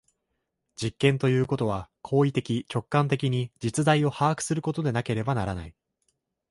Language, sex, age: Japanese, male, 19-29